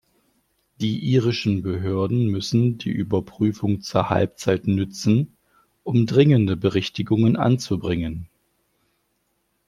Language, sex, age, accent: German, male, 40-49, Deutschland Deutsch